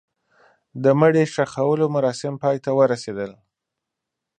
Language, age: Pashto, 19-29